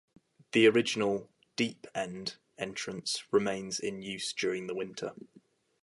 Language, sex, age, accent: English, male, 19-29, England English